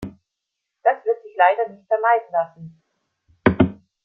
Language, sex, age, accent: German, female, 40-49, Deutschland Deutsch